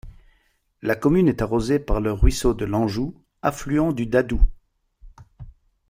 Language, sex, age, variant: French, male, 50-59, Français de métropole